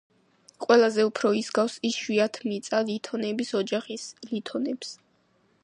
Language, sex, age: Georgian, female, under 19